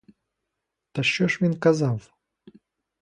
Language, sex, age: Ukrainian, male, 30-39